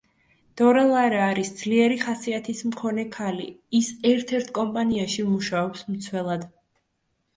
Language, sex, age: Georgian, female, under 19